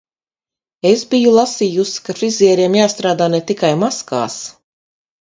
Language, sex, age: Latvian, female, 50-59